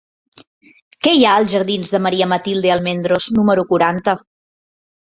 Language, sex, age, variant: Catalan, female, 30-39, Central